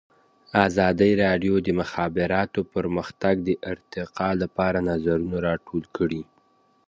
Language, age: Pashto, 19-29